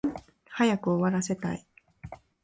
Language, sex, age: Japanese, female, 19-29